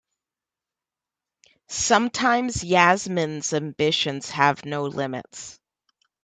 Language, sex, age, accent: English, female, 30-39, United States English